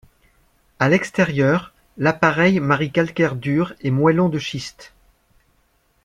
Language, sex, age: French, male, 50-59